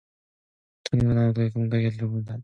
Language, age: Korean, 19-29